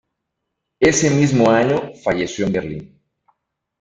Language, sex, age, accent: Spanish, male, 40-49, México